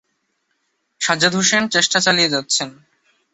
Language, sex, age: Bengali, male, 19-29